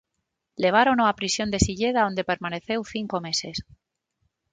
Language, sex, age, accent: Galician, female, 40-49, Normativo (estándar); Neofalante